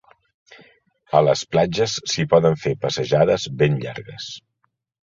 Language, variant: Catalan, Central